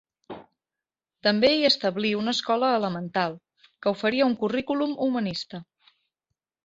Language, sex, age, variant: Catalan, male, 30-39, Central